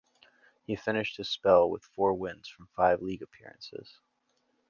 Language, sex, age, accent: English, male, 19-29, United States English